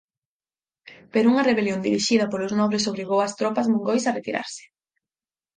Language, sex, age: Galician, female, 19-29